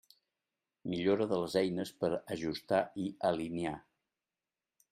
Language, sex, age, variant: Catalan, male, 60-69, Central